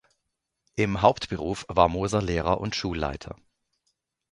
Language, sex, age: German, male, 40-49